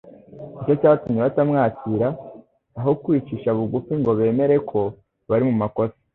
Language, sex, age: Kinyarwanda, male, under 19